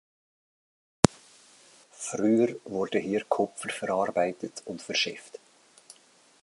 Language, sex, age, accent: German, male, 50-59, Schweizerdeutsch